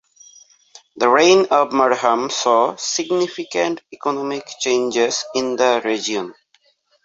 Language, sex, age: English, male, 19-29